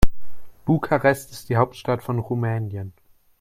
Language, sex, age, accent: German, male, under 19, Deutschland Deutsch